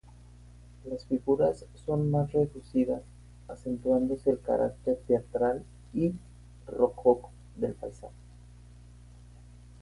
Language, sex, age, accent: Spanish, male, 19-29, México